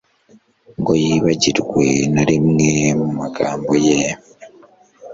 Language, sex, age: Kinyarwanda, male, 19-29